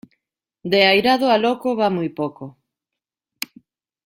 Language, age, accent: Spanish, 30-39, España: Norte peninsular (Asturias, Castilla y León, Cantabria, País Vasco, Navarra, Aragón, La Rioja, Guadalajara, Cuenca)